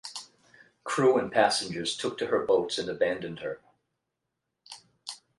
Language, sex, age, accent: English, male, 50-59, United States English